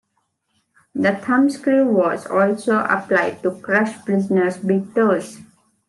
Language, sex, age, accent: English, female, 19-29, India and South Asia (India, Pakistan, Sri Lanka)